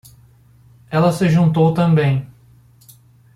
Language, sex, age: Portuguese, male, 40-49